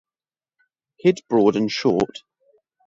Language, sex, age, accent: English, male, 30-39, England English; New Zealand English